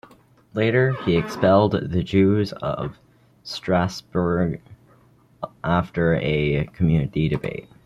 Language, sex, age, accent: English, male, under 19, United States English